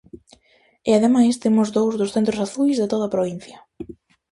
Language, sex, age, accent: Galician, female, 19-29, Atlántico (seseo e gheada)